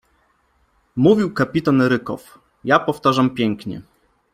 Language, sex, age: Polish, male, 30-39